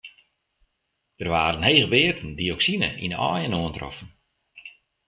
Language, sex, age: Western Frisian, male, 50-59